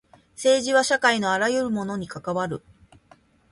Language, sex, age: Japanese, female, 50-59